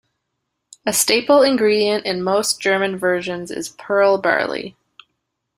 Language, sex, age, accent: English, female, 19-29, Canadian English